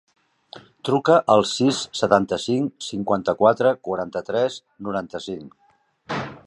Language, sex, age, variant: Catalan, male, 50-59, Central